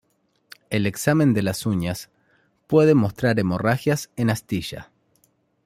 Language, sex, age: Spanish, male, 30-39